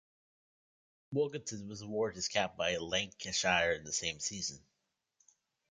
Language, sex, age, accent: English, male, under 19, United States English